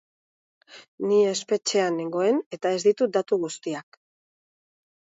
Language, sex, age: Basque, female, 50-59